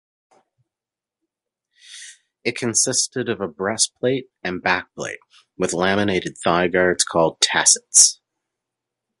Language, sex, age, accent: English, male, 30-39, Canadian English